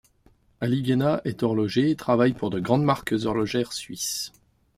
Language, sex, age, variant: French, male, 50-59, Français de métropole